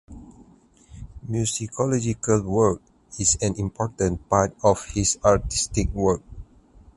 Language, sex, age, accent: English, male, 30-39, Malaysian English